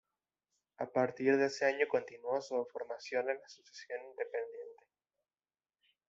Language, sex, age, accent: Spanish, male, 19-29, México